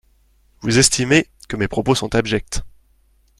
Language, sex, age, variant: French, male, 30-39, Français de métropole